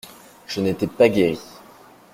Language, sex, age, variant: French, male, 19-29, Français de métropole